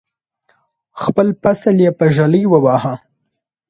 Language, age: Pashto, 19-29